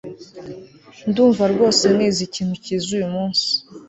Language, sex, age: Kinyarwanda, female, 19-29